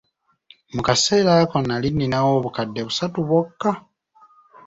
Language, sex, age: Ganda, male, 19-29